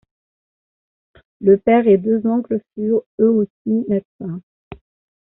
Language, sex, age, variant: French, female, 40-49, Français de métropole